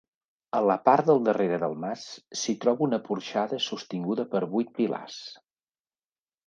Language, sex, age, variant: Catalan, male, 50-59, Central